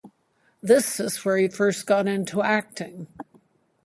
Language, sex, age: English, female, 60-69